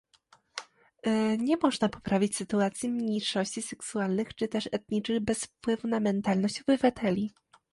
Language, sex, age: Polish, female, 19-29